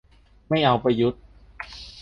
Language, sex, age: Thai, male, 19-29